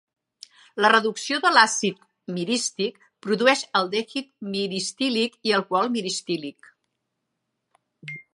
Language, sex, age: Catalan, female, 50-59